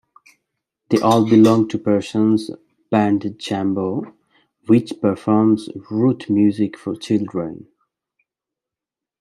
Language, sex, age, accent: English, male, 30-39, United States English